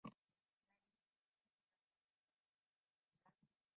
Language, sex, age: Spanish, female, 19-29